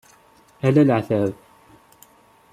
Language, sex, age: Kabyle, male, 30-39